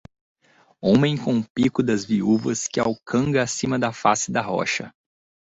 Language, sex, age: Portuguese, male, 19-29